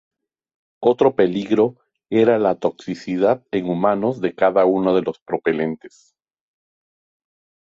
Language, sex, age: Spanish, male, 40-49